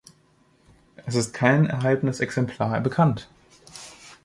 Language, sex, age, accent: German, male, under 19, Deutschland Deutsch